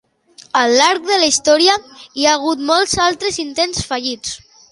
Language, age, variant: Catalan, under 19, Central